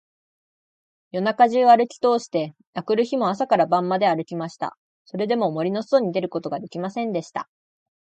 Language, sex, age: Japanese, female, 19-29